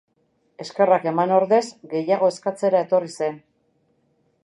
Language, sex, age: Basque, female, 50-59